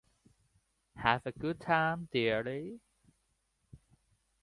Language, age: English, 19-29